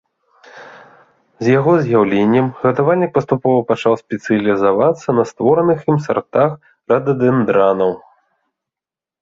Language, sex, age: Belarusian, male, 30-39